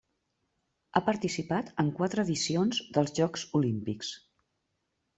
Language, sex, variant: Catalan, female, Central